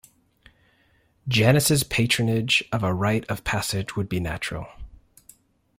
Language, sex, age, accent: English, male, 30-39, United States English